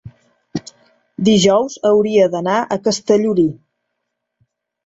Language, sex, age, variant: Catalan, female, 40-49, Central